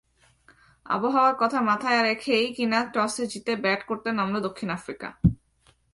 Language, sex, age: Bengali, female, 19-29